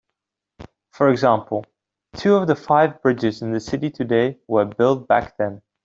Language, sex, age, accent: English, male, 19-29, England English